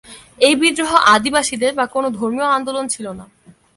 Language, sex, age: Bengali, female, under 19